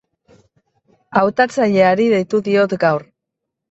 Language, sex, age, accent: Basque, female, 50-59, Mendebalekoa (Araba, Bizkaia, Gipuzkoako mendebaleko herri batzuk)